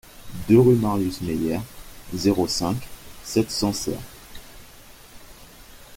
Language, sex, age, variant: French, male, under 19, Français des départements et régions d'outre-mer